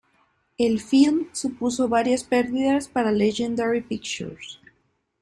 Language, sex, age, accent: Spanish, female, 19-29, México